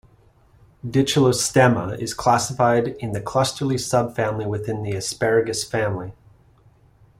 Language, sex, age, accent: English, male, 30-39, Canadian English